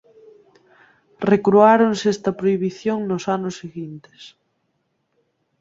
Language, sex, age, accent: Galician, female, 19-29, Central (gheada)